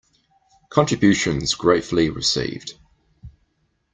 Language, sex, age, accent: English, male, 40-49, New Zealand English